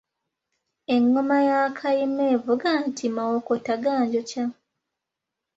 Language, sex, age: Ganda, female, 19-29